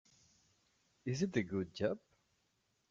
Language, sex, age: English, male, 30-39